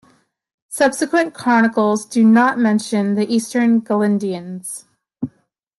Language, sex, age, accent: English, female, 19-29, Canadian English